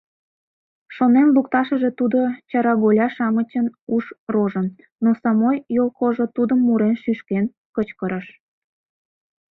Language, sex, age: Mari, female, 19-29